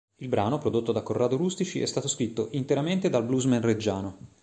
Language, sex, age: Italian, male, 40-49